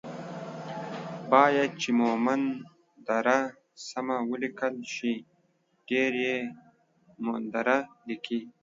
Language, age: Pashto, 19-29